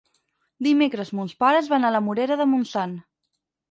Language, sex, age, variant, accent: Catalan, female, 19-29, Central, central